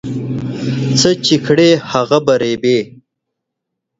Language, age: Pashto, 19-29